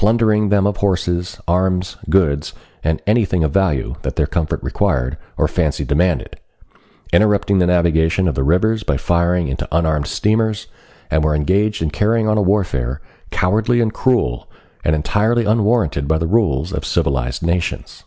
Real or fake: real